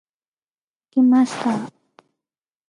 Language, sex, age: Japanese, female, 19-29